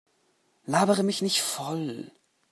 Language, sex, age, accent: German, male, under 19, Deutschland Deutsch